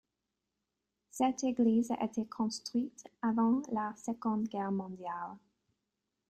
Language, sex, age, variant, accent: French, female, 30-39, Français d'Europe, Français du Royaume-Uni